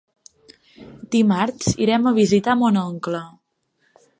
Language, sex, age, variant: Catalan, female, 19-29, Central